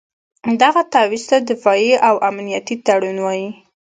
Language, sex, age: Pashto, female, 19-29